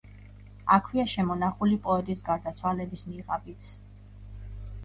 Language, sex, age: Georgian, female, 40-49